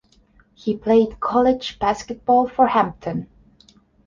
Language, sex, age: English, female, 19-29